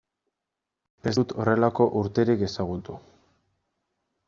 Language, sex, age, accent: Basque, male, 19-29, Erdialdekoa edo Nafarra (Gipuzkoa, Nafarroa)